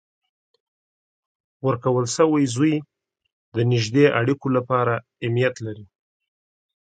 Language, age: Pashto, 30-39